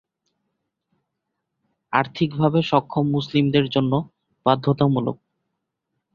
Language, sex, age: Bengali, male, 19-29